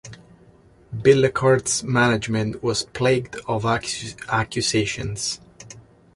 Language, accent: English, United States English